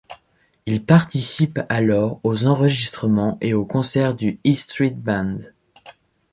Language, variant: French, Français de métropole